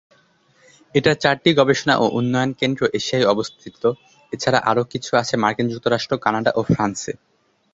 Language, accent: Bengali, Bangladeshi